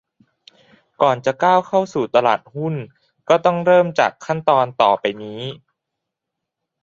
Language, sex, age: Thai, male, 19-29